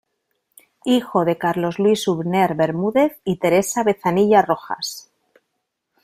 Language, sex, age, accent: Spanish, female, 40-49, España: Norte peninsular (Asturias, Castilla y León, Cantabria, País Vasco, Navarra, Aragón, La Rioja, Guadalajara, Cuenca)